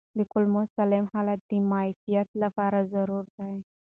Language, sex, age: Pashto, female, 19-29